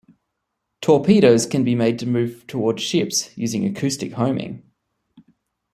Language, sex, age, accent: English, male, 30-39, Australian English